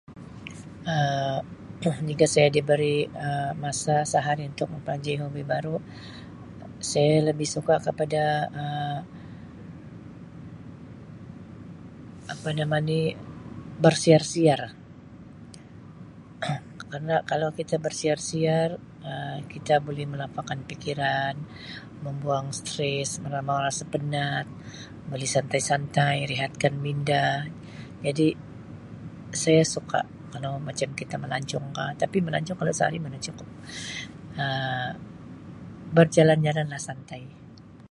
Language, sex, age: Sabah Malay, female, 50-59